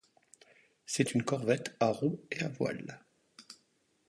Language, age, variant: French, 40-49, Français de métropole